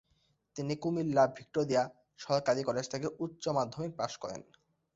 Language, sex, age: Bengali, male, 19-29